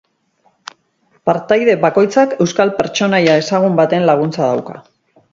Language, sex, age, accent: Basque, female, 50-59, Mendebalekoa (Araba, Bizkaia, Gipuzkoako mendebaleko herri batzuk)